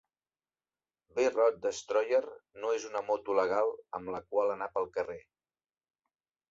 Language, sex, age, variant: Catalan, male, 40-49, Central